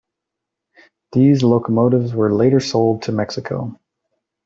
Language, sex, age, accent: English, male, 30-39, United States English